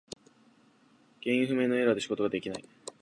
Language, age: Japanese, under 19